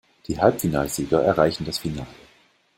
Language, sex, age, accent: German, male, 50-59, Deutschland Deutsch